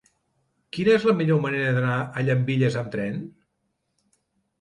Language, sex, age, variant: Catalan, male, 50-59, Central